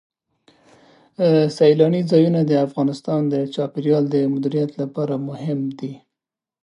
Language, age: Pashto, 19-29